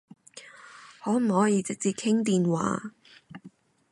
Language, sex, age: Cantonese, female, 19-29